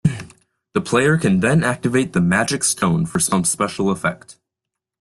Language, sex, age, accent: English, male, 19-29, United States English